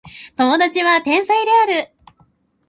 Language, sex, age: Japanese, female, 19-29